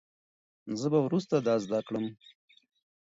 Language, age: Pashto, 30-39